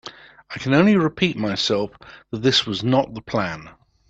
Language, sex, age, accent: English, male, 70-79, England English